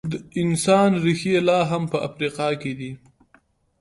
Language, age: Pashto, 19-29